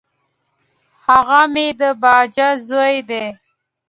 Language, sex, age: Pashto, female, 19-29